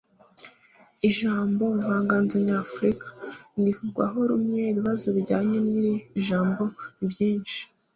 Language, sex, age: Kinyarwanda, female, 19-29